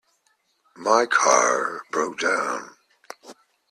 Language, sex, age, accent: English, male, 50-59, England English